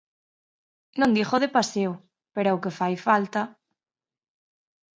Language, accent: Galician, Atlántico (seseo e gheada)